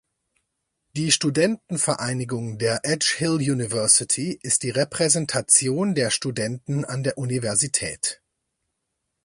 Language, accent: German, Deutschland Deutsch